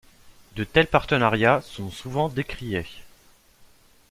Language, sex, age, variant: French, male, 19-29, Français de métropole